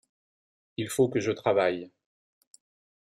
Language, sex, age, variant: French, male, 50-59, Français de métropole